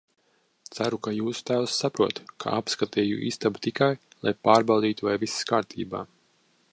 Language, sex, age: Latvian, male, 40-49